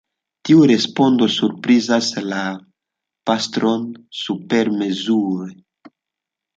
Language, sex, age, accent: Esperanto, male, 19-29, Internacia